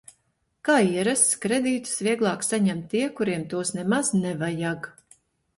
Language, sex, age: Latvian, female, 50-59